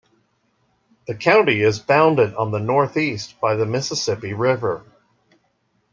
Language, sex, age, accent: English, male, 40-49, United States English